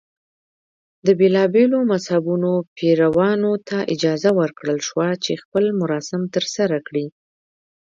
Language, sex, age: Pashto, female, 19-29